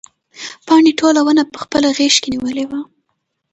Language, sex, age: Pashto, female, 19-29